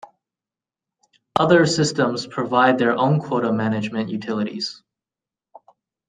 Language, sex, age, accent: English, male, 30-39, United States English